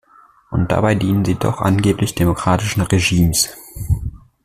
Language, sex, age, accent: German, male, 19-29, Deutschland Deutsch